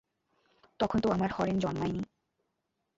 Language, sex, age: Bengali, female, 19-29